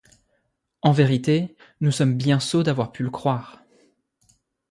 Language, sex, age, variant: French, male, 19-29, Français de métropole